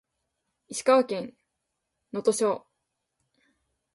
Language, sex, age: Japanese, female, 19-29